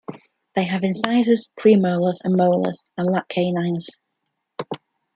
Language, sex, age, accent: English, female, 19-29, England English